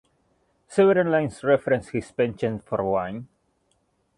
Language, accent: English, West Indies and Bermuda (Bahamas, Bermuda, Jamaica, Trinidad)